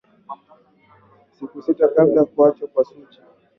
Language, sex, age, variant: Swahili, male, 19-29, Kiswahili cha Bara ya Kenya